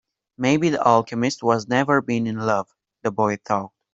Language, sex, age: English, male, under 19